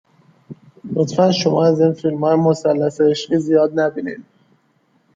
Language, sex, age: Persian, male, 19-29